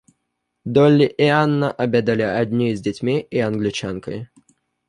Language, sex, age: Russian, male, 19-29